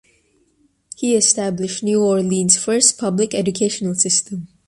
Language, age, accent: English, under 19, United States English